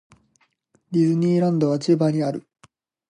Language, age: Japanese, 19-29